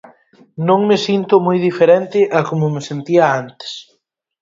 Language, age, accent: Galician, 19-29, Oriental (común en zona oriental)